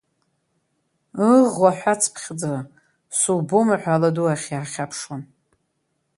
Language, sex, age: Abkhazian, female, 50-59